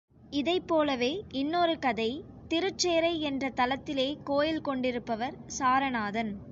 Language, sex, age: Tamil, female, under 19